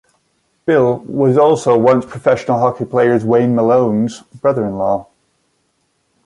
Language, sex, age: English, male, 50-59